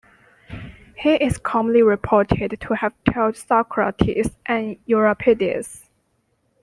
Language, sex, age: English, female, 19-29